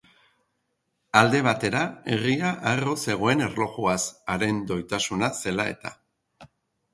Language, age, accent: Basque, 50-59, Mendebalekoa (Araba, Bizkaia, Gipuzkoako mendebaleko herri batzuk)